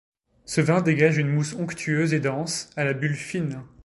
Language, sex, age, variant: French, male, 19-29, Français de métropole